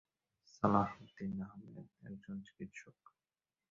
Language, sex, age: Bengali, male, 19-29